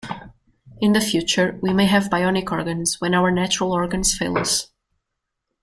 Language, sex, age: English, female, 19-29